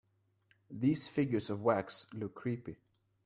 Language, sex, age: English, male, 19-29